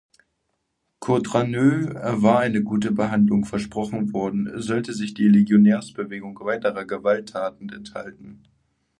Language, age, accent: German, 19-29, Deutschland Deutsch